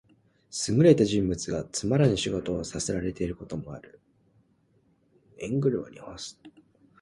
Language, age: Japanese, 19-29